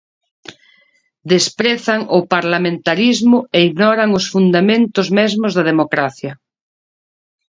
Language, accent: Galician, Normativo (estándar)